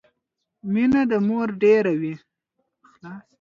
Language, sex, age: Pashto, male, 19-29